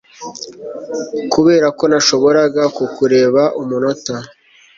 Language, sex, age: Kinyarwanda, male, 40-49